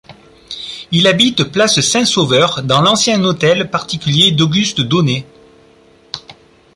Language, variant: French, Français de métropole